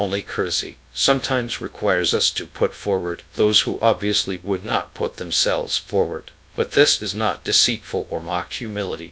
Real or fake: fake